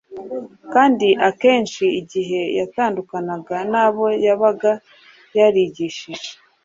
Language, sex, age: Kinyarwanda, female, 30-39